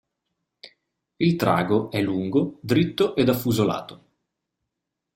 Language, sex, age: Italian, male, 30-39